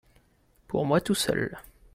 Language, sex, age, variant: French, male, 19-29, Français de métropole